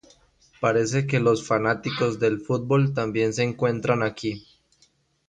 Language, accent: Spanish, Andino-Pacífico: Colombia, Perú, Ecuador, oeste de Bolivia y Venezuela andina